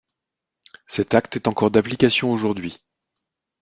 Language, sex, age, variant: French, male, 40-49, Français de métropole